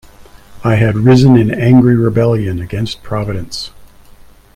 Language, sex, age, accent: English, male, 60-69, Canadian English